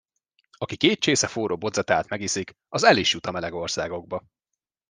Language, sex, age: Hungarian, male, 30-39